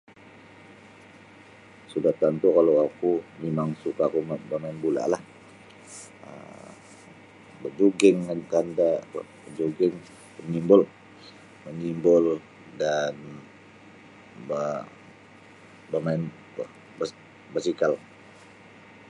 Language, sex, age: Sabah Bisaya, male, 40-49